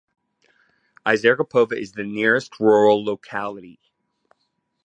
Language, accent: English, United States English